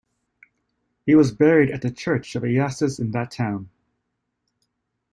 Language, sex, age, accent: English, male, 30-39, United States English